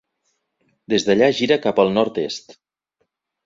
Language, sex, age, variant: Catalan, male, 40-49, Central